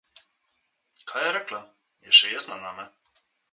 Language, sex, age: Slovenian, male, 19-29